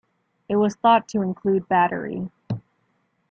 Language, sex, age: English, female, 19-29